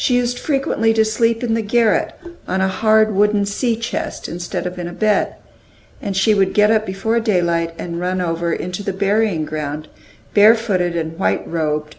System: none